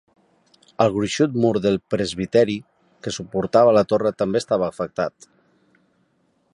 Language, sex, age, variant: Catalan, male, 30-39, Central